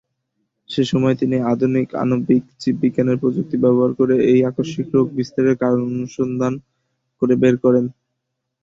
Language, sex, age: Bengali, male, 19-29